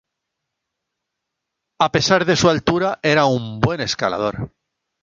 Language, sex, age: Spanish, female, 70-79